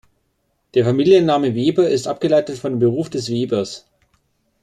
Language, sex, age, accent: German, male, 30-39, Deutschland Deutsch